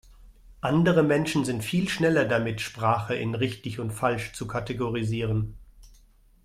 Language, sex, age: German, male, 50-59